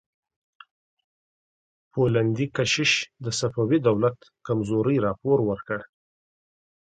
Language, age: Pashto, 30-39